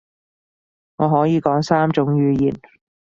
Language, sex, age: Cantonese, female, 19-29